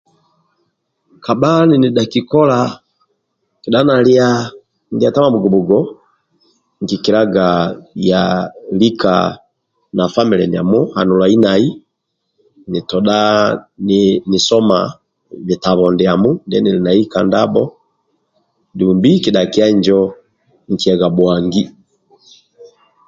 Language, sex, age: Amba (Uganda), male, 50-59